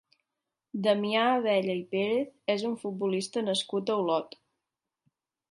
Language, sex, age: Catalan, female, 19-29